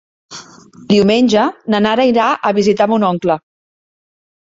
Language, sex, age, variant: Catalan, female, 40-49, Central